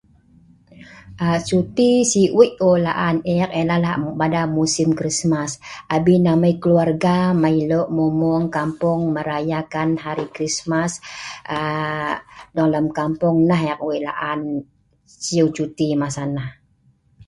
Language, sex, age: Sa'ban, female, 50-59